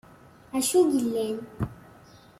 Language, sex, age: Kabyle, female, under 19